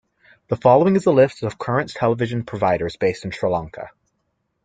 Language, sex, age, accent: English, male, 19-29, United States English